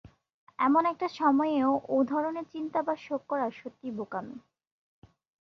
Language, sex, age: Bengali, female, 19-29